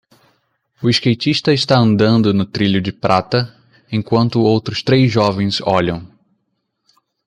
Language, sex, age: Portuguese, male, 19-29